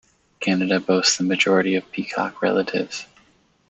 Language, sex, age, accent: English, male, 30-39, United States English